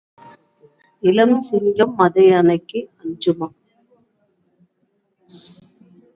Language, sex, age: Tamil, female, 40-49